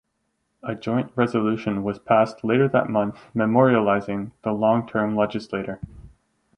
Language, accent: English, Canadian English